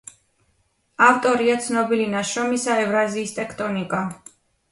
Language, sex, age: Georgian, female, 19-29